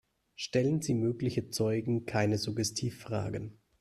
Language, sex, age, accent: German, male, 30-39, Deutschland Deutsch